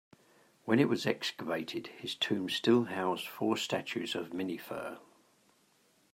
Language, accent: English, England English